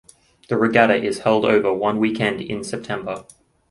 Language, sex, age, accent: English, male, 19-29, Australian English